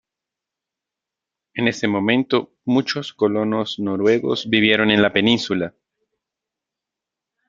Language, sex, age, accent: Spanish, male, 30-39, Caribe: Cuba, Venezuela, Puerto Rico, República Dominicana, Panamá, Colombia caribeña, México caribeño, Costa del golfo de México